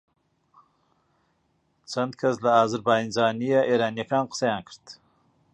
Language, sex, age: Central Kurdish, male, 40-49